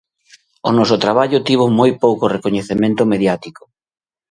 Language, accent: Galician, Oriental (común en zona oriental)